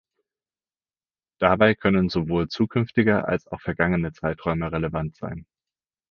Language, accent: German, Deutschland Deutsch